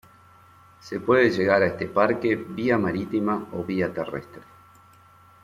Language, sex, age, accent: Spanish, male, 50-59, Rioplatense: Argentina, Uruguay, este de Bolivia, Paraguay